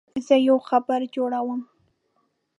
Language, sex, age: Pashto, female, 19-29